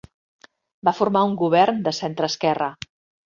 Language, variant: Catalan, Central